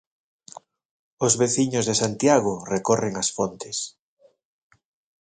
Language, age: Galician, 40-49